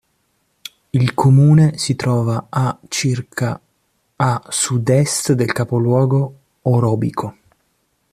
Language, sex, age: Italian, male, 19-29